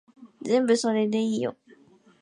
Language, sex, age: Japanese, female, 19-29